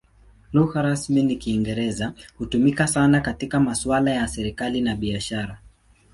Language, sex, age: Swahili, male, 19-29